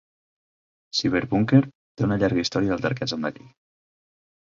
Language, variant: Catalan, Central